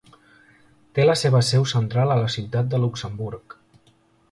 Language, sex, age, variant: Catalan, male, 19-29, Central